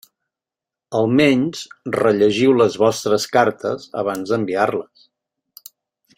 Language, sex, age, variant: Catalan, male, 50-59, Central